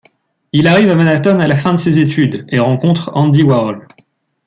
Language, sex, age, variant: French, male, 19-29, Français de métropole